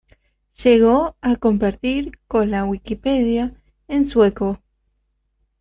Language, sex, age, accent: Spanish, female, 19-29, Rioplatense: Argentina, Uruguay, este de Bolivia, Paraguay